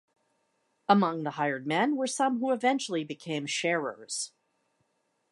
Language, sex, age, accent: English, female, 50-59, United States English